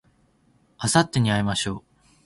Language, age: Japanese, 19-29